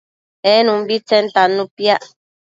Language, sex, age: Matsés, female, under 19